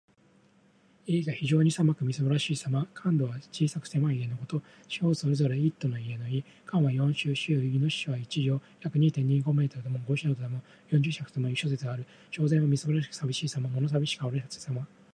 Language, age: Japanese, 40-49